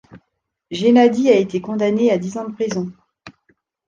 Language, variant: French, Français de métropole